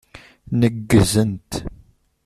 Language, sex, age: Kabyle, male, 30-39